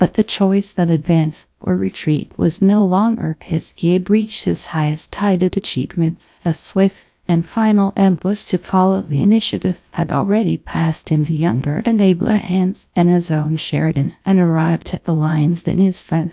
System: TTS, GlowTTS